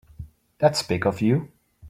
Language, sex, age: English, male, 19-29